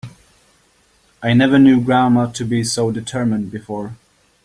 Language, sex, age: English, male, 30-39